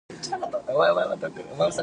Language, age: Japanese, 19-29